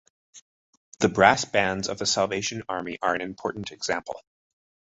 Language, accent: English, Canadian English